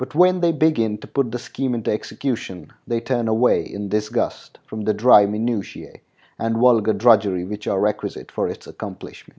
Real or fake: real